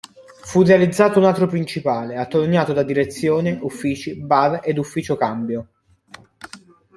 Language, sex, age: Italian, male, under 19